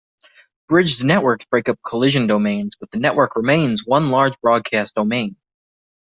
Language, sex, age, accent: English, male, 19-29, United States English